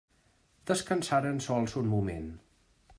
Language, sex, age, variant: Catalan, male, 50-59, Central